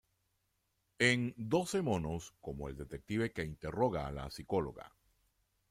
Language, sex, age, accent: Spanish, male, 60-69, Caribe: Cuba, Venezuela, Puerto Rico, República Dominicana, Panamá, Colombia caribeña, México caribeño, Costa del golfo de México